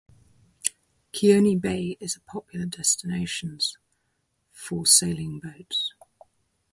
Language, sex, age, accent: English, female, 50-59, England English